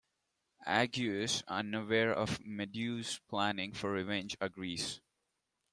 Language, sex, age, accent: English, male, 19-29, India and South Asia (India, Pakistan, Sri Lanka)